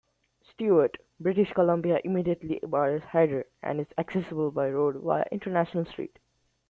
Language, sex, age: English, male, 19-29